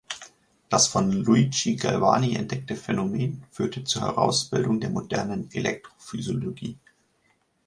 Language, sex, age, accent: German, male, 19-29, Deutschland Deutsch